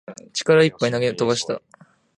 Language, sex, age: Japanese, male, 19-29